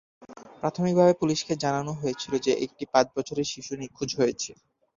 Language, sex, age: Bengali, male, under 19